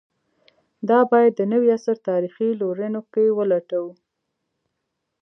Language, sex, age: Pashto, female, 19-29